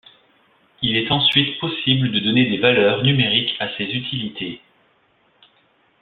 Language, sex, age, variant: French, male, 30-39, Français de métropole